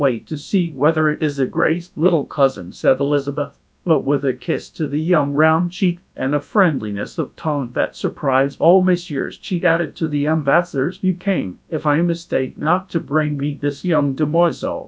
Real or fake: fake